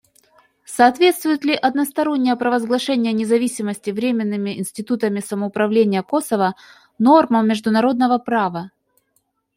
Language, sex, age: Russian, female, 40-49